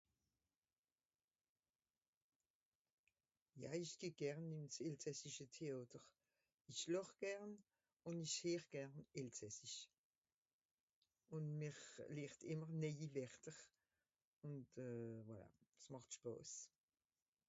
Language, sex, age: Swiss German, female, 60-69